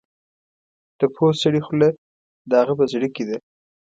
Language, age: Pashto, 19-29